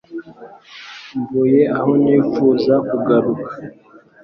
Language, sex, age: Kinyarwanda, male, under 19